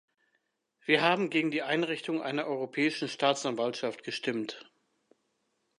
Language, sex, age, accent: German, male, 60-69, Deutschland Deutsch